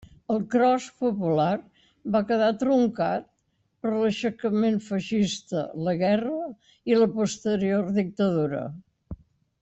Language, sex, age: Catalan, female, 90+